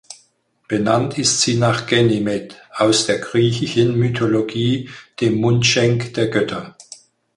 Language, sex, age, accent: German, male, 60-69, Deutschland Deutsch